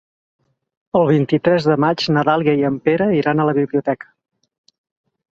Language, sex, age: Catalan, male, 40-49